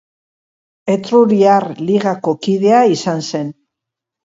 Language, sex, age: Basque, female, 60-69